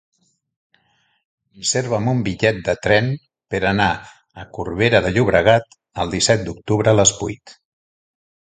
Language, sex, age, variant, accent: Catalan, male, 60-69, Central, central